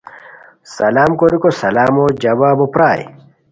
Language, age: Khowar, 30-39